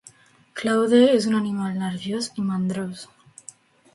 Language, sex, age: Catalan, female, under 19